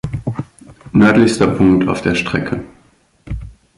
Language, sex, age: German, male, 19-29